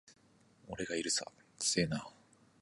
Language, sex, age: Japanese, male, 19-29